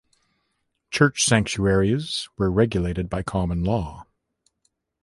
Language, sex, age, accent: English, male, 50-59, Canadian English